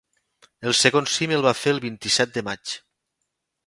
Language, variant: Catalan, Nord-Occidental